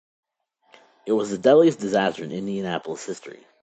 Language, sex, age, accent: English, male, under 19, United States English